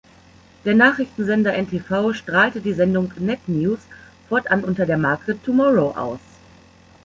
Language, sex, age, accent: German, female, 40-49, Deutschland Deutsch